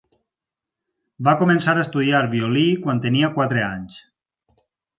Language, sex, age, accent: Catalan, male, 30-39, valencià